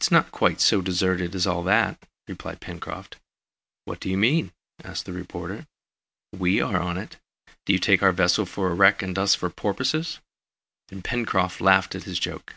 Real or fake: real